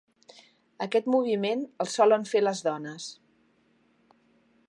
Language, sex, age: Catalan, female, 50-59